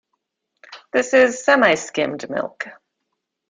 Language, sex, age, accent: English, female, 30-39, United States English